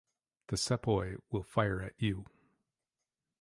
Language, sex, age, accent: English, male, 40-49, United States English